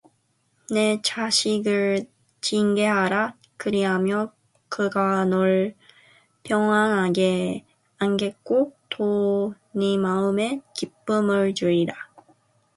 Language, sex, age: Korean, female, 19-29